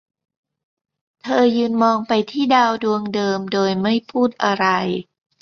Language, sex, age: Thai, female, 50-59